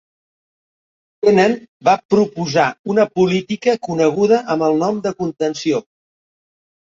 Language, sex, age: Catalan, male, 60-69